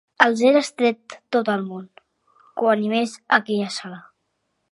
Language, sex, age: Catalan, male, 40-49